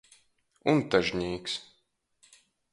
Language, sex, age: Latgalian, male, 19-29